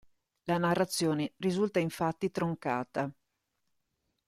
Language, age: Italian, 50-59